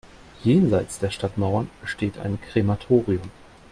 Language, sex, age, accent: German, male, 30-39, Deutschland Deutsch